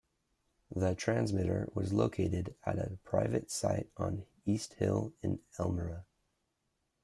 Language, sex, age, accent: English, male, under 19, United States English